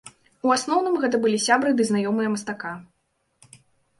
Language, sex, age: Belarusian, female, 19-29